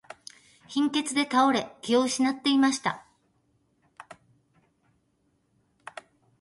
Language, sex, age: Japanese, female, 50-59